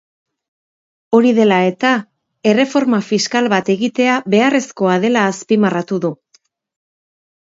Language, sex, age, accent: Basque, female, 40-49, Erdialdekoa edo Nafarra (Gipuzkoa, Nafarroa)